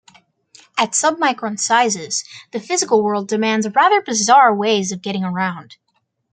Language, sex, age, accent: English, female, under 19, United States English